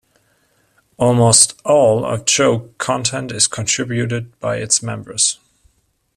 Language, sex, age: English, male, 30-39